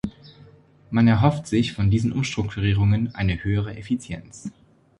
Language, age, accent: German, 19-29, Deutschland Deutsch